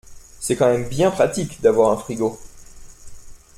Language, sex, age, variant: French, male, 19-29, Français de métropole